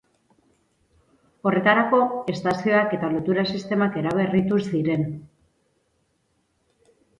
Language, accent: Basque, Mendebalekoa (Araba, Bizkaia, Gipuzkoako mendebaleko herri batzuk)